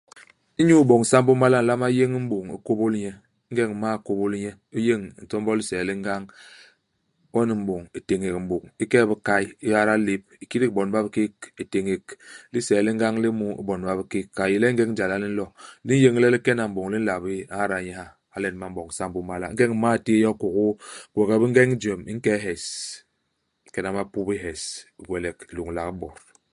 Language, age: Basaa, 40-49